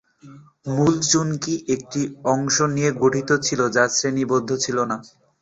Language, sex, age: Bengali, male, 19-29